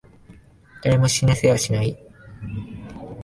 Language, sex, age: Japanese, male, 19-29